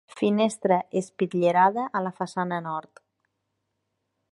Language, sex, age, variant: Catalan, female, 30-39, Nord-Occidental